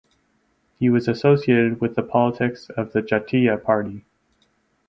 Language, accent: English, Canadian English